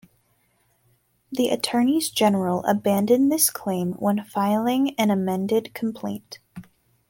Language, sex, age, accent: English, female, under 19, United States English